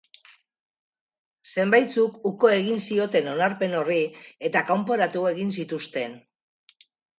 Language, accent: Basque, Mendebalekoa (Araba, Bizkaia, Gipuzkoako mendebaleko herri batzuk)